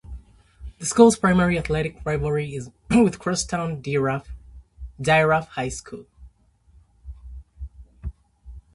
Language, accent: English, United States English